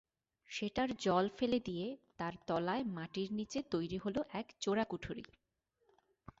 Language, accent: Bengali, প্রমিত বাংলা